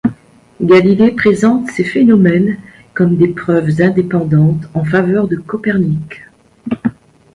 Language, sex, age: French, female, 60-69